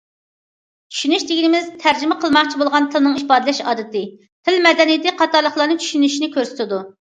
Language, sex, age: Uyghur, female, 40-49